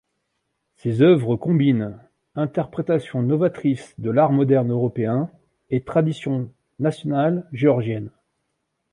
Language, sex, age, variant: French, male, 40-49, Français de métropole